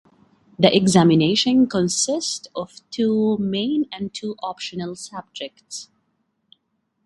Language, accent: English, United States English